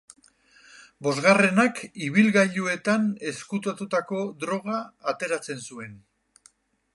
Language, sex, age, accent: Basque, male, 60-69, Erdialdekoa edo Nafarra (Gipuzkoa, Nafarroa)